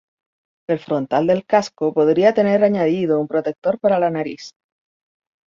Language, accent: Spanish, Chileno: Chile, Cuyo